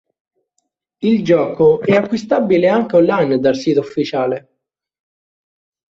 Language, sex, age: Italian, male, 19-29